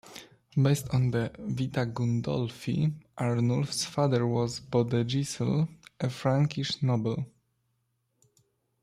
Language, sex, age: English, male, 19-29